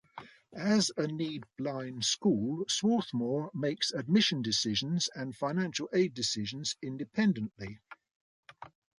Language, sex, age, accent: English, male, 70-79, England English